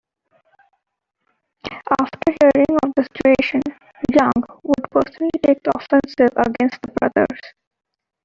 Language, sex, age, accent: English, female, 19-29, India and South Asia (India, Pakistan, Sri Lanka)